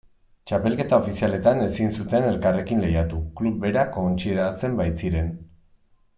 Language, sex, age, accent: Basque, male, 30-39, Mendebalekoa (Araba, Bizkaia, Gipuzkoako mendebaleko herri batzuk)